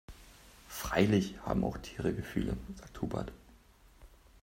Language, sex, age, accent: German, male, 19-29, Deutschland Deutsch